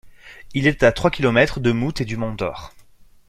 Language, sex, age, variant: French, male, 30-39, Français de métropole